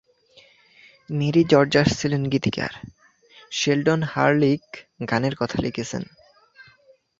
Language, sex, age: Bengali, male, under 19